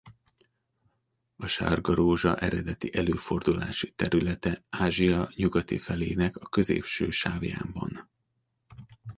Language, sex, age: Hungarian, male, 40-49